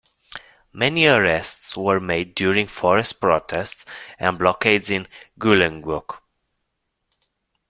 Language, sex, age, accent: English, male, 19-29, United States English